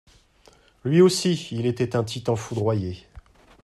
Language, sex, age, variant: French, male, 40-49, Français de métropole